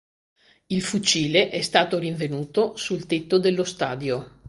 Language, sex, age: Italian, female, 60-69